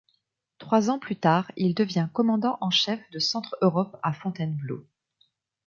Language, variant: French, Français de métropole